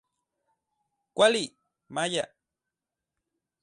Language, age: Central Puebla Nahuatl, 30-39